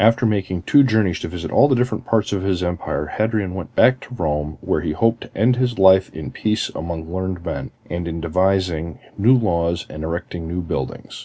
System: none